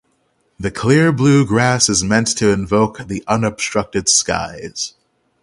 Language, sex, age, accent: English, male, 30-39, United States English; England English